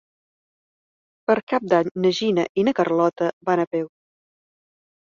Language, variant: Catalan, Central